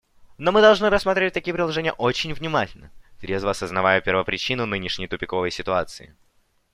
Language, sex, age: Russian, male, under 19